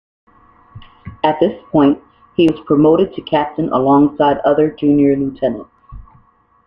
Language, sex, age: English, female, 19-29